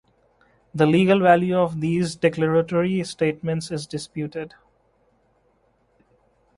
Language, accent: English, United States English